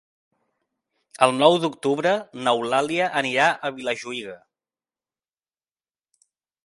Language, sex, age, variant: Catalan, male, 30-39, Central